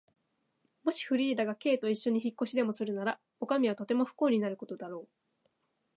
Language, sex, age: Japanese, female, 19-29